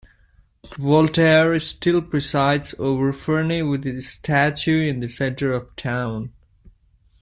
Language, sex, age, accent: English, male, 19-29, India and South Asia (India, Pakistan, Sri Lanka)